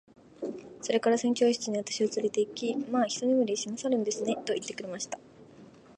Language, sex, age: Japanese, female, 19-29